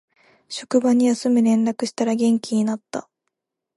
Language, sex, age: Japanese, female, 19-29